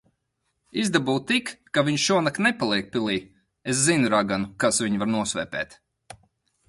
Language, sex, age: Latvian, male, 30-39